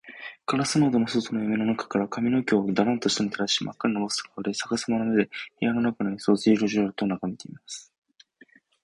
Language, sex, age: Japanese, male, 19-29